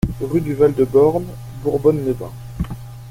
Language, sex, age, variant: French, male, 19-29, Français de métropole